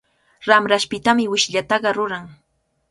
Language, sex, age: Cajatambo North Lima Quechua, female, 19-29